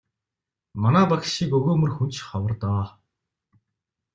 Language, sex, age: Mongolian, male, 30-39